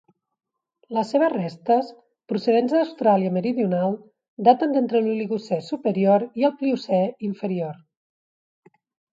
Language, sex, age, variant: Catalan, female, 40-49, Central